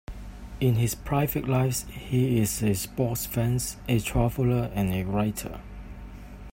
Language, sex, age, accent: English, male, 30-39, Hong Kong English